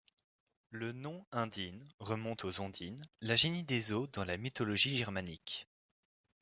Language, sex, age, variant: French, male, under 19, Français de métropole